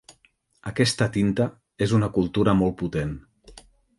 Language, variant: Catalan, Central